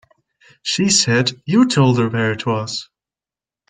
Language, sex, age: English, male, under 19